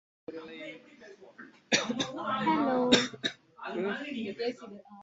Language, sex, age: Tamil, female, under 19